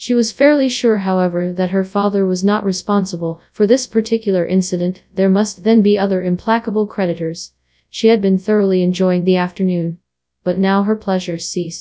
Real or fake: fake